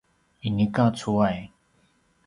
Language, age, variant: Paiwan, 30-39, pinayuanan a kinaikacedasan (東排灣語)